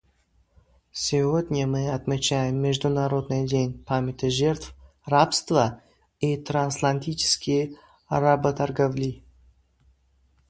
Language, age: Russian, under 19